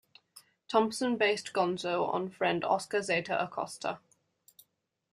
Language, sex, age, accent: English, female, under 19, Australian English